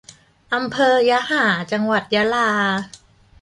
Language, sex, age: Thai, female, 30-39